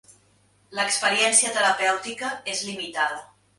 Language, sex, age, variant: Catalan, female, 30-39, Central